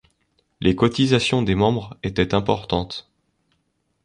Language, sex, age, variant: French, male, under 19, Français de métropole